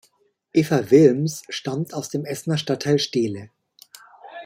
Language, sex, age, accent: German, male, 40-49, Deutschland Deutsch